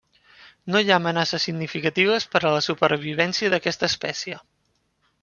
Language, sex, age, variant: Catalan, male, 19-29, Central